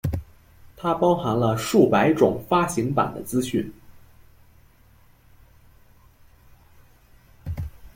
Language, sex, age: Chinese, male, under 19